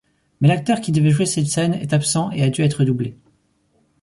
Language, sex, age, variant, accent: French, male, 19-29, Français de métropole, Français de l'est de la France